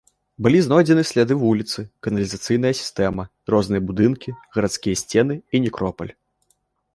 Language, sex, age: Belarusian, male, under 19